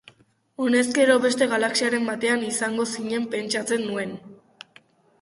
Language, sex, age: Basque, female, under 19